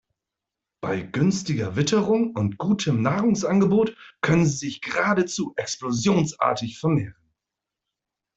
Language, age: German, 40-49